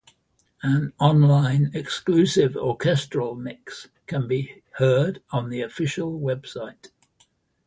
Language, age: English, 80-89